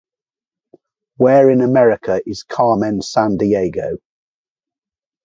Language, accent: English, England English